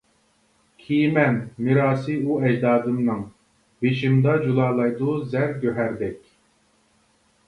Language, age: Uyghur, 40-49